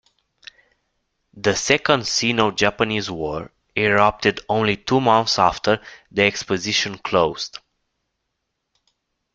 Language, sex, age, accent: English, male, 19-29, United States English